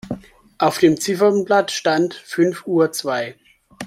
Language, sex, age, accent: German, male, 19-29, Deutschland Deutsch